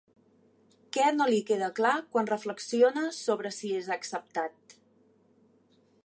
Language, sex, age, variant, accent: Catalan, female, 40-49, Central, central